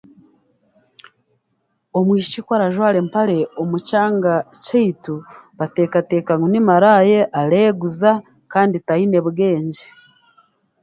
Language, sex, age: Chiga, female, 40-49